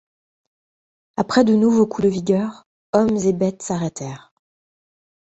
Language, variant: French, Français de métropole